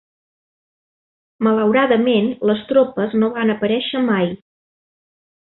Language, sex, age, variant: Catalan, female, 40-49, Central